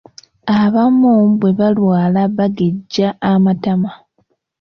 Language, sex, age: Ganda, female, 19-29